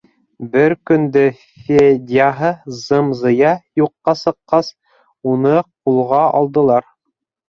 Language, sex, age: Bashkir, male, 30-39